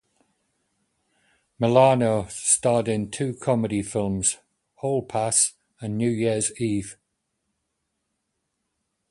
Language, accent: English, Northern English